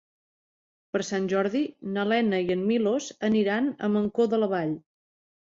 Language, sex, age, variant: Catalan, female, 40-49, Central